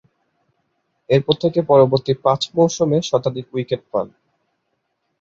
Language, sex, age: Bengali, male, 19-29